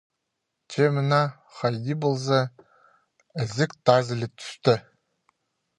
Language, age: Khakas, 19-29